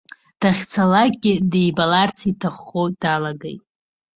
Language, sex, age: Abkhazian, female, under 19